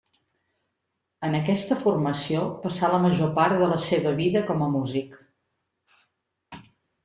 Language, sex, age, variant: Catalan, female, 50-59, Central